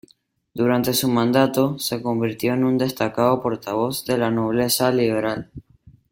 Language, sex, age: Spanish, male, under 19